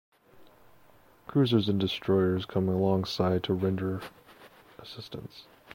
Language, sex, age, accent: English, male, 19-29, United States English